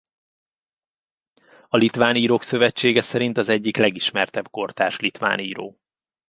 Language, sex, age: Hungarian, male, 30-39